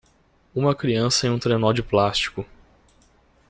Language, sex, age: Portuguese, male, 19-29